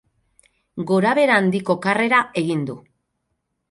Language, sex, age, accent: Basque, female, 50-59, Mendebalekoa (Araba, Bizkaia, Gipuzkoako mendebaleko herri batzuk)